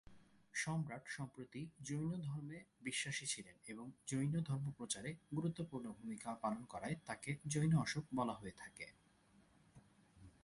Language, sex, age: Bengali, male, 19-29